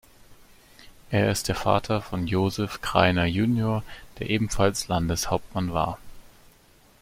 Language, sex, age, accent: German, male, 30-39, Deutschland Deutsch